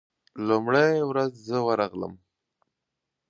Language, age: Pashto, 19-29